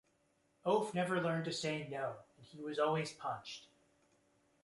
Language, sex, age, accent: English, male, 19-29, United States English